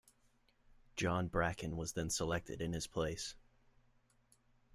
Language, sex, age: English, male, 19-29